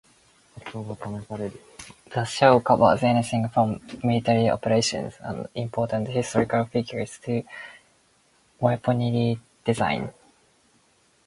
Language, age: English, 19-29